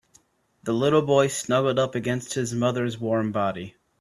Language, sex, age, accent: English, male, 19-29, United States English